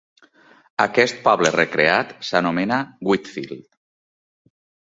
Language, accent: Catalan, valencià